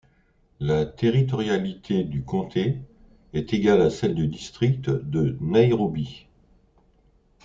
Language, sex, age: French, male, 60-69